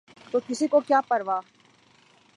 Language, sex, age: Urdu, male, 19-29